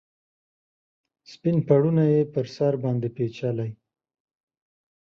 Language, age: Pashto, 30-39